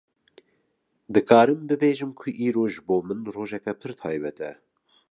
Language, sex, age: Kurdish, male, 30-39